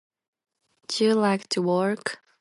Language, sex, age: English, female, under 19